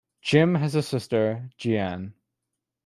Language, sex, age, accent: English, male, under 19, Canadian English